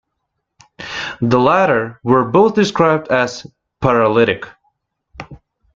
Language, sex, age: English, male, 19-29